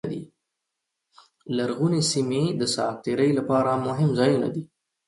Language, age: Pashto, 30-39